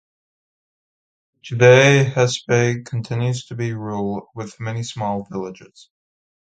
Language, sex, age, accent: English, male, under 19, United States English